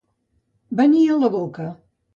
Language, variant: Catalan, Central